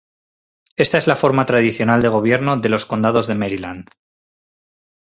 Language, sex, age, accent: Spanish, male, 30-39, España: Norte peninsular (Asturias, Castilla y León, Cantabria, País Vasco, Navarra, Aragón, La Rioja, Guadalajara, Cuenca)